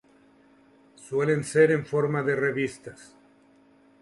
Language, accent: Spanish, México